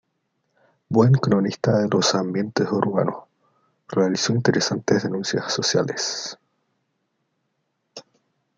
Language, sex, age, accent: Spanish, male, 19-29, Chileno: Chile, Cuyo